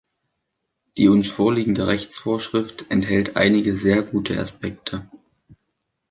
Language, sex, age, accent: German, male, under 19, Deutschland Deutsch